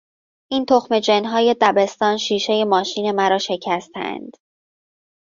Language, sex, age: Persian, female, 19-29